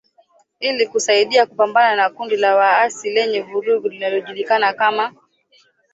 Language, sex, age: Swahili, female, 19-29